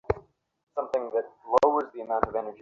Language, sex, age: Bengali, male, 19-29